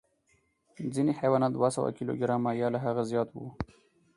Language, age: Pashto, 19-29